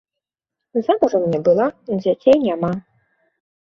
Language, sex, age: Belarusian, female, 19-29